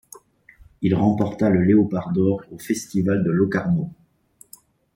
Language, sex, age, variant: French, male, 40-49, Français de métropole